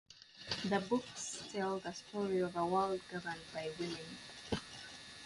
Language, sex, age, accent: English, female, 19-29, United States English